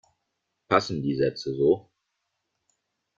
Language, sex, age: German, male, 40-49